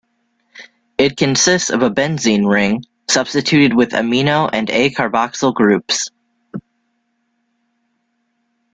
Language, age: English, 19-29